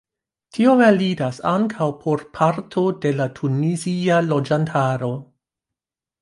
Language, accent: Esperanto, Internacia